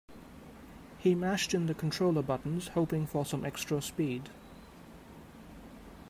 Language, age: English, 30-39